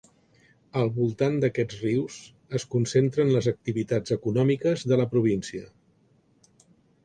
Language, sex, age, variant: Catalan, male, 60-69, Central